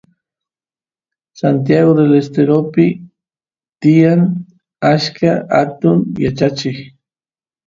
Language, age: Santiago del Estero Quichua, 40-49